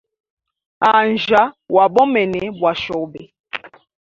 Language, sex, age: Hemba, female, 19-29